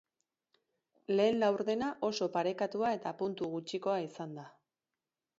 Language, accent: Basque, Erdialdekoa edo Nafarra (Gipuzkoa, Nafarroa)